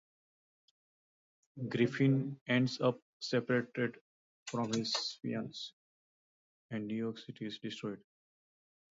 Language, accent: English, India and South Asia (India, Pakistan, Sri Lanka)